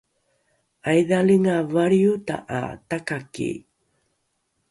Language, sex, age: Rukai, female, 40-49